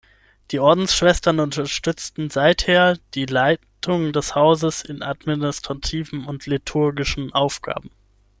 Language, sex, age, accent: German, male, 19-29, Deutschland Deutsch